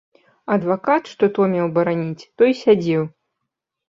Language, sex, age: Belarusian, female, 30-39